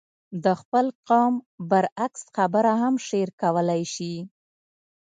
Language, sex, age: Pashto, female, 30-39